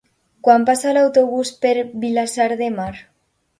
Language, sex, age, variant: Catalan, female, under 19, Alacantí